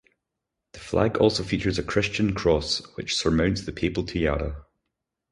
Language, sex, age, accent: English, male, 30-39, Scottish English